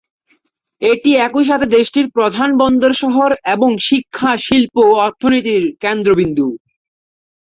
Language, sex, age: Bengali, male, 19-29